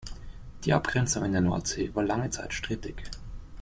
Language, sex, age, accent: German, male, 19-29, Österreichisches Deutsch